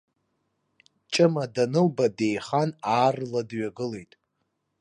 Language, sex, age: Abkhazian, male, 19-29